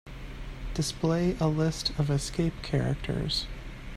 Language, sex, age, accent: English, male, 30-39, United States English